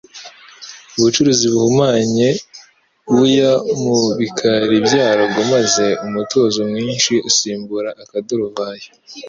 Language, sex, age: Kinyarwanda, female, 30-39